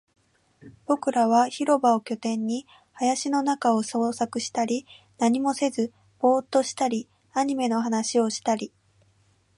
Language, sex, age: Japanese, female, 19-29